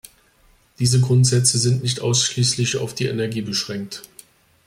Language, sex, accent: German, male, Deutschland Deutsch